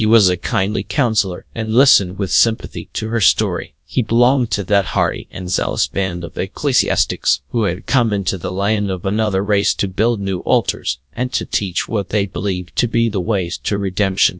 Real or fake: fake